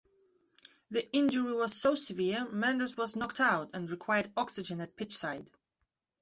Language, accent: English, England English